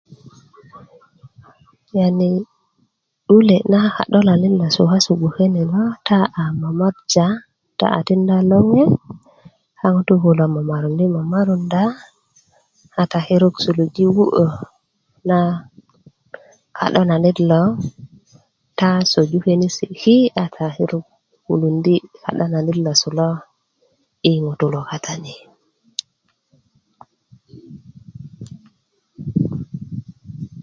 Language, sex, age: Kuku, female, 19-29